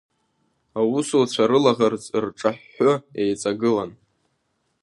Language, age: Abkhazian, under 19